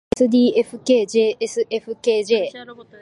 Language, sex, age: Japanese, female, under 19